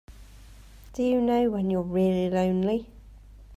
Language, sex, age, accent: English, female, 30-39, England English